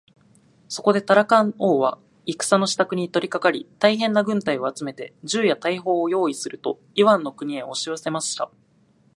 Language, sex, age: Japanese, male, 19-29